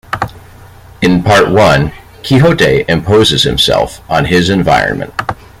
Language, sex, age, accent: English, male, 30-39, United States English